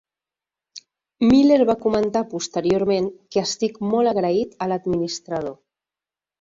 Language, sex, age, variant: Catalan, female, 50-59, Central